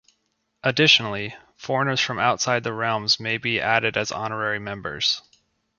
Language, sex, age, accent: English, male, 30-39, United States English